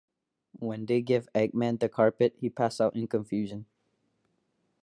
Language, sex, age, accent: English, male, under 19, India and South Asia (India, Pakistan, Sri Lanka)